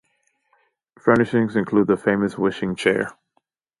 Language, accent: English, United States English